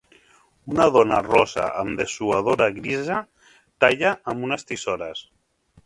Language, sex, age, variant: Catalan, male, 40-49, Central